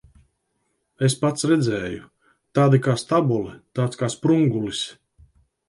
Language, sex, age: Latvian, male, 50-59